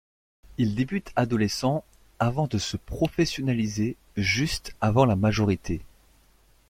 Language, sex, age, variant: French, male, 19-29, Français de métropole